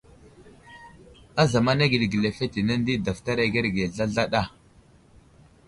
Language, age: Wuzlam, 19-29